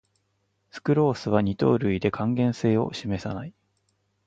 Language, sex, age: Japanese, male, 30-39